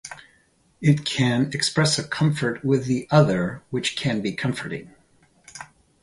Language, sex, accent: English, male, United States English